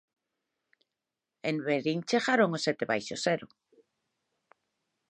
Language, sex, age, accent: Galician, female, 40-49, Atlántico (seseo e gheada)